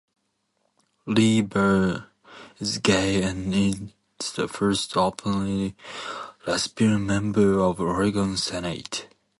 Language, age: English, 19-29